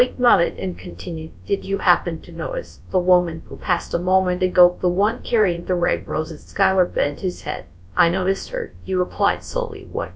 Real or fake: fake